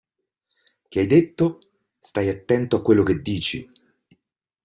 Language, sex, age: Italian, male, 40-49